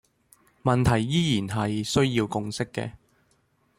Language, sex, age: Cantonese, male, 19-29